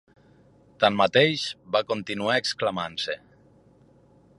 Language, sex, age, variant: Catalan, male, 30-39, Nord-Occidental